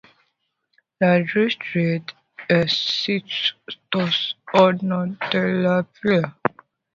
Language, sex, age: French, female, 19-29